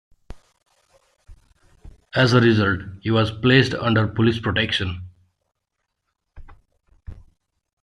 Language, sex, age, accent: English, male, 19-29, United States English